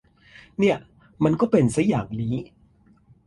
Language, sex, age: Thai, male, 40-49